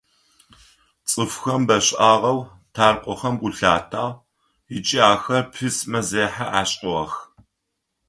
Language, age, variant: Adyghe, 60-69, Адыгабзэ (Кирил, пстэумэ зэдыряе)